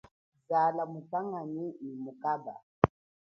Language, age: Chokwe, 40-49